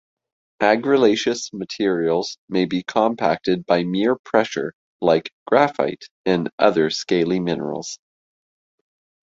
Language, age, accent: English, 30-39, Canadian English